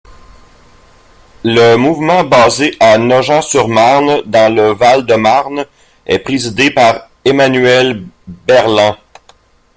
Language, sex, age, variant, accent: French, male, 50-59, Français d'Amérique du Nord, Français du Canada